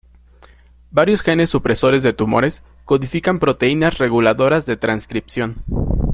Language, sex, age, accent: Spanish, male, 19-29, México